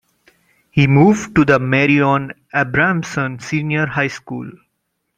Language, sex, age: English, male, 30-39